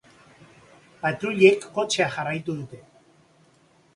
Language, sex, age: Basque, male, 50-59